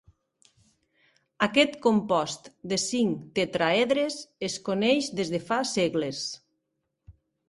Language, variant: Catalan, Nord-Occidental